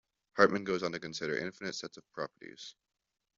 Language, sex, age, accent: English, male, under 19, Canadian English